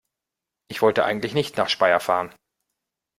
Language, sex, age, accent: German, male, 30-39, Deutschland Deutsch